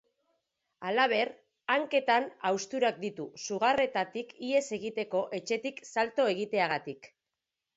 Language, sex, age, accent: Basque, female, 40-49, Mendebalekoa (Araba, Bizkaia, Gipuzkoako mendebaleko herri batzuk)